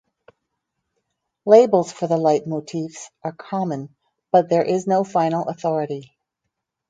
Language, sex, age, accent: English, female, 60-69, United States English